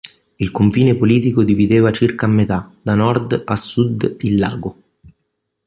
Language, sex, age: Italian, male, 19-29